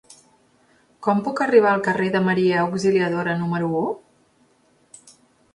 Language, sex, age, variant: Catalan, female, 40-49, Central